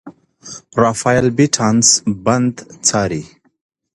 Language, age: Pashto, 30-39